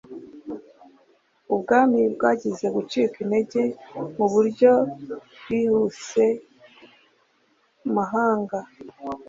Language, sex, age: Kinyarwanda, male, 40-49